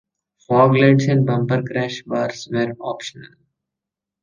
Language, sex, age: English, male, under 19